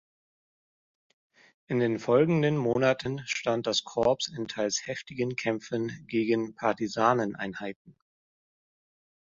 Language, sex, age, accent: German, male, 30-39, Deutschland Deutsch